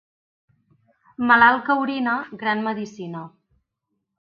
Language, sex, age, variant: Catalan, female, 19-29, Central